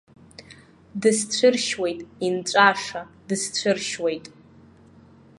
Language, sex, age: Abkhazian, female, under 19